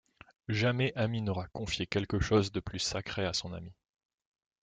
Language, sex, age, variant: French, male, 19-29, Français de métropole